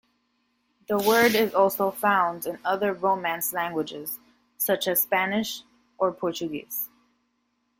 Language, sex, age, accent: English, female, 19-29, United States English